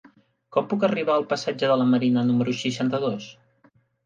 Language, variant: Catalan, Central